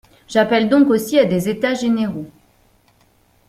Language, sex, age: French, female, 40-49